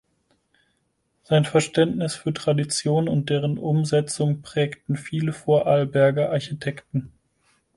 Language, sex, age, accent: German, male, 30-39, Deutschland Deutsch